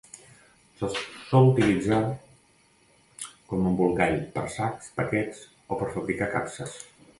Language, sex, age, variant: Catalan, male, 40-49, Nord-Occidental